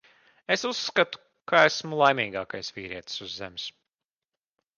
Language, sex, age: Latvian, male, 30-39